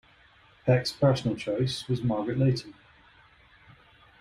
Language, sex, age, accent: English, male, 40-49, Scottish English